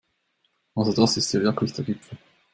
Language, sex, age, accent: German, male, 19-29, Schweizerdeutsch